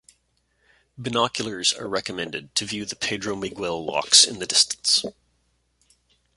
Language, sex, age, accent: English, male, 50-59, Canadian English